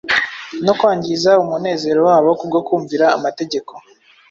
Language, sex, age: Kinyarwanda, male, 19-29